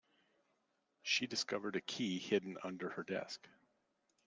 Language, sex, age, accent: English, male, 50-59, United States English